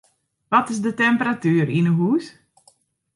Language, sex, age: Western Frisian, female, 40-49